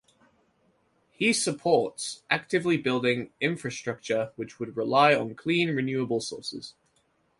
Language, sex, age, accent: English, male, 19-29, England English